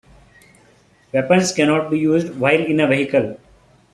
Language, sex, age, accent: English, male, 30-39, India and South Asia (India, Pakistan, Sri Lanka)